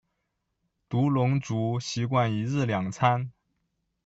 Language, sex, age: Chinese, male, 30-39